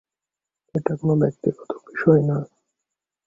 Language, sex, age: Bengali, male, 19-29